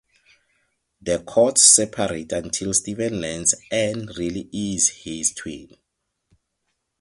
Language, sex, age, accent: English, male, 30-39, Southern African (South Africa, Zimbabwe, Namibia)